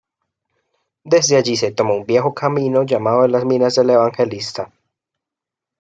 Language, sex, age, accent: Spanish, male, 19-29, Andino-Pacífico: Colombia, Perú, Ecuador, oeste de Bolivia y Venezuela andina